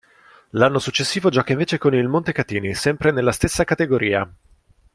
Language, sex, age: Italian, male, 19-29